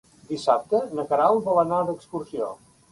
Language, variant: Catalan, Central